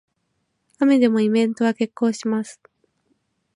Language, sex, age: Japanese, female, 19-29